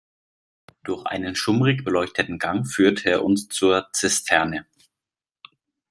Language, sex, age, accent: German, male, 30-39, Deutschland Deutsch